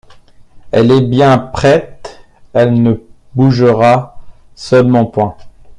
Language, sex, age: French, male, 40-49